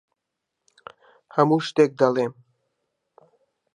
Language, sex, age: Central Kurdish, male, 19-29